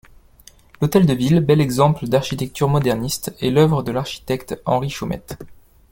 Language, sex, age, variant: French, male, 19-29, Français de métropole